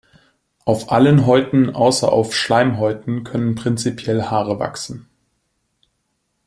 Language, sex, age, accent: German, male, 19-29, Deutschland Deutsch